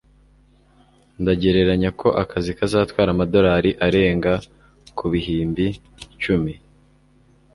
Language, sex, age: Kinyarwanda, male, 19-29